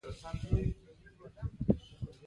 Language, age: Pashto, under 19